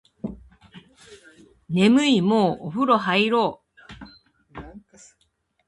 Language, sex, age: Japanese, female, 50-59